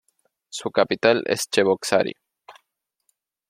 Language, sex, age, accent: Spanish, male, 19-29, Rioplatense: Argentina, Uruguay, este de Bolivia, Paraguay